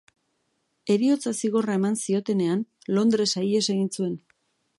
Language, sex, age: Basque, female, 40-49